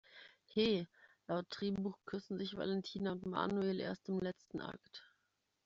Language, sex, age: German, female, 19-29